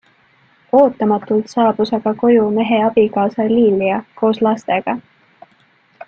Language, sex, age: Estonian, female, 19-29